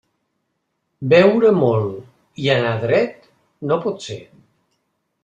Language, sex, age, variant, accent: Catalan, male, 60-69, Central, central